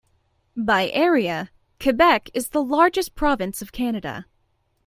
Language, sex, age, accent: English, female, 19-29, United States English